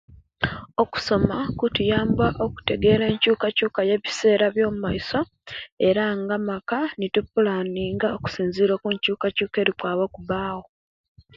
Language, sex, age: Kenyi, female, 19-29